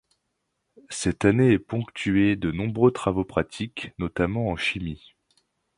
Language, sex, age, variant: French, male, 19-29, Français de métropole